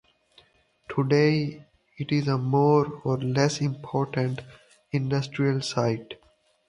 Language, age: English, under 19